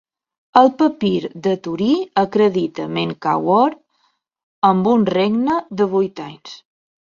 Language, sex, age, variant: Catalan, female, 30-39, Balear